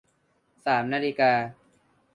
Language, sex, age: Thai, male, under 19